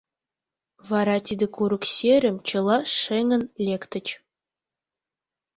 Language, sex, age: Mari, female, under 19